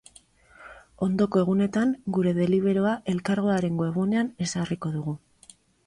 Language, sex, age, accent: Basque, female, 30-39, Mendebalekoa (Araba, Bizkaia, Gipuzkoako mendebaleko herri batzuk)